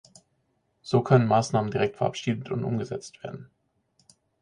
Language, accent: German, Deutschland Deutsch